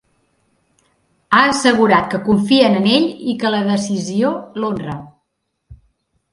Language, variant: Catalan, Central